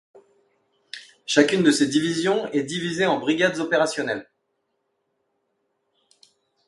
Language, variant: French, Français de métropole